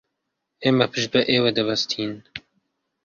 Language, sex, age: Central Kurdish, male, under 19